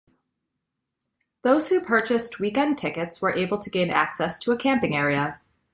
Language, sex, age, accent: English, female, 19-29, United States English